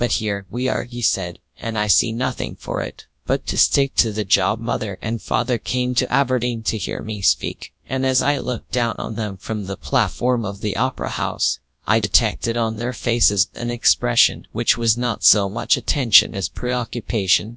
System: TTS, GradTTS